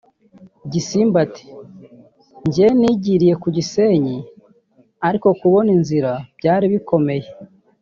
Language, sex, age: Kinyarwanda, male, 30-39